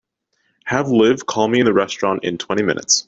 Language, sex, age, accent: English, male, under 19, United States English